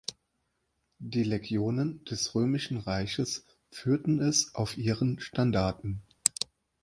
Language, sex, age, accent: German, male, 40-49, Deutschland Deutsch